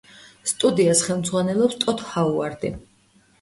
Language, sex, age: Georgian, female, 19-29